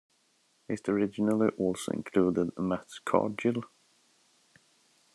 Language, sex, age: English, male, 30-39